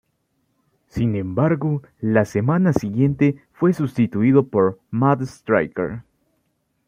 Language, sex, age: Spanish, male, 19-29